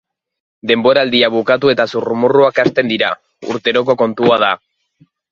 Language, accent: Basque, Erdialdekoa edo Nafarra (Gipuzkoa, Nafarroa)